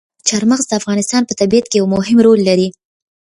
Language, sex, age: Pashto, female, 19-29